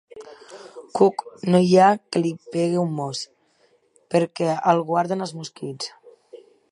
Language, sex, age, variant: Catalan, female, 19-29, Central